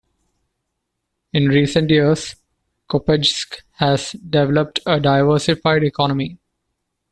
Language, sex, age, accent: English, male, 40-49, India and South Asia (India, Pakistan, Sri Lanka)